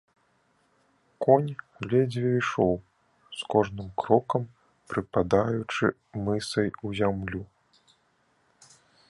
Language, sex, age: Belarusian, male, 30-39